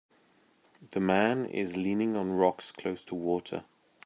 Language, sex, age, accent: English, male, 30-39, England English